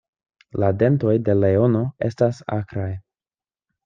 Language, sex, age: Esperanto, male, 19-29